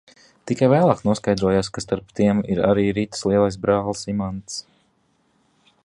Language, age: Latvian, 19-29